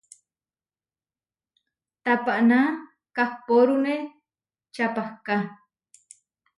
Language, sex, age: Huarijio, female, 30-39